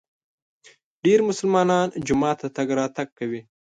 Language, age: Pashto, 19-29